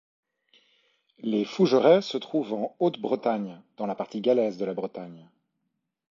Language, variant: French, Français de métropole